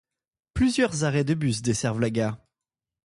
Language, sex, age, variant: French, male, 19-29, Français de métropole